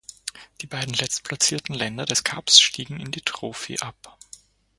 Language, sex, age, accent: German, male, 30-39, Österreichisches Deutsch